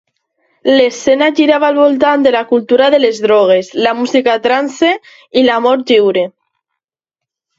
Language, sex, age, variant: Catalan, female, under 19, Alacantí